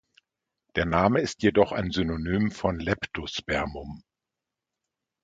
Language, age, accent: German, 50-59, Deutschland Deutsch